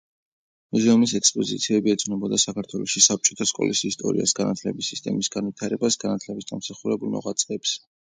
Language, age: Georgian, 19-29